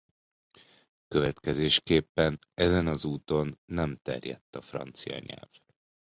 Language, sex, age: Hungarian, male, 40-49